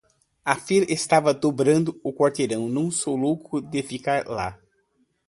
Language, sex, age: Portuguese, male, 50-59